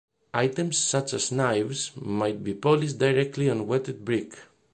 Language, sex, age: English, male, 40-49